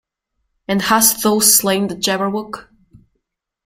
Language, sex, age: English, female, 19-29